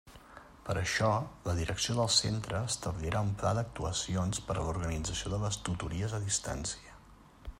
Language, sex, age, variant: Catalan, male, 40-49, Central